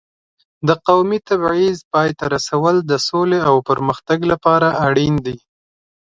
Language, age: Pashto, 19-29